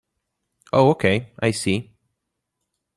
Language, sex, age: English, male, 19-29